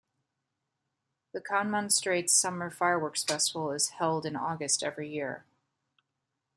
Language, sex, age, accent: English, female, 30-39, United States English